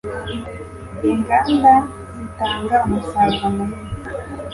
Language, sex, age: Kinyarwanda, male, 30-39